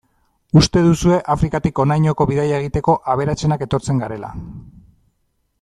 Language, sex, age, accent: Basque, male, 40-49, Mendebalekoa (Araba, Bizkaia, Gipuzkoako mendebaleko herri batzuk)